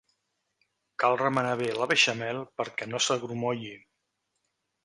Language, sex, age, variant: Catalan, male, 50-59, Central